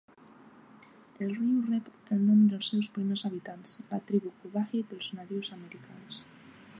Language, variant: Catalan, Central